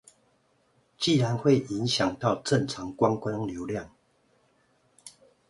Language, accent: Chinese, 出生地：宜蘭縣